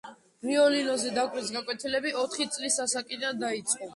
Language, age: Georgian, under 19